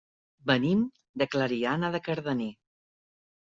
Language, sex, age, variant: Catalan, female, 40-49, Central